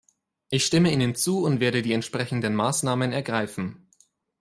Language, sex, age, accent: German, male, 19-29, Deutschland Deutsch